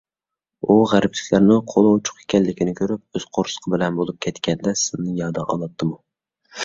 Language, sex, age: Uyghur, male, 19-29